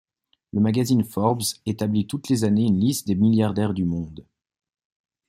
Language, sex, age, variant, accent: French, male, 19-29, Français d'Europe, Français de Suisse